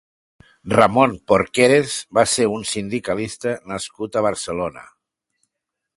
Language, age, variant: Catalan, 60-69, Tortosí